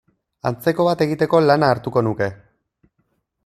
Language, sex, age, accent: Basque, male, 30-39, Erdialdekoa edo Nafarra (Gipuzkoa, Nafarroa)